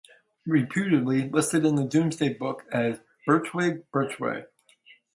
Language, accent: English, United States English